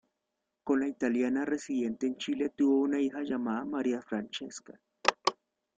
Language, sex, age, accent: Spanish, male, 30-39, Andino-Pacífico: Colombia, Perú, Ecuador, oeste de Bolivia y Venezuela andina